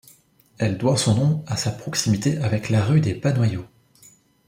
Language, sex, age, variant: French, male, 19-29, Français de métropole